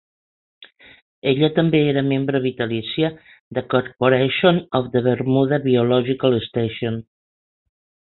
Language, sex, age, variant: Catalan, female, 60-69, Central